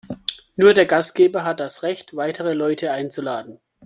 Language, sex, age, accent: German, male, 19-29, Deutschland Deutsch